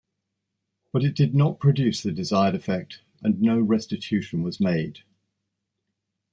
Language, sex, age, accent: English, male, 60-69, England English